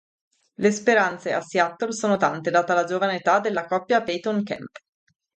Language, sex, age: Italian, female, 30-39